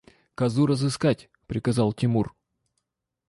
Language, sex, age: Russian, male, 30-39